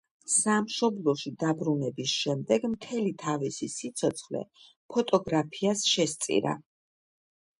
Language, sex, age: Georgian, female, 50-59